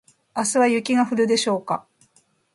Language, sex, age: Japanese, female, 50-59